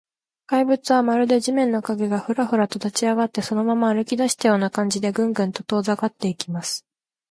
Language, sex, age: Japanese, female, 19-29